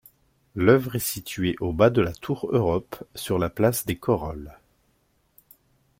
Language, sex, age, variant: French, male, 40-49, Français de métropole